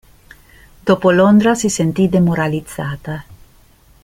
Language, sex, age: Italian, female, 50-59